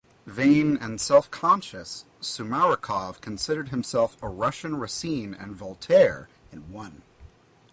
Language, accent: English, United States English